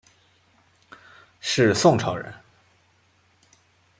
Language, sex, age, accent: Chinese, male, 19-29, 出生地：湖北省